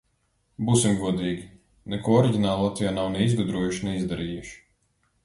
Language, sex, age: Latvian, male, 30-39